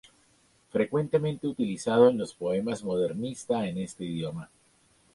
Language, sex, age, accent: Spanish, male, 40-49, Andino-Pacífico: Colombia, Perú, Ecuador, oeste de Bolivia y Venezuela andina